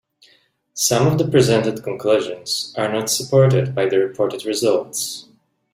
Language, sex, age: English, male, 30-39